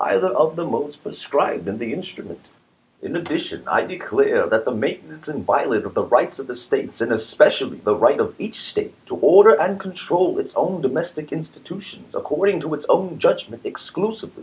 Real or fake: real